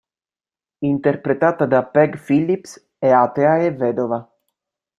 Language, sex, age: Italian, male, 19-29